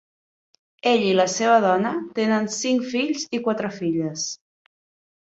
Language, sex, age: Catalan, female, 30-39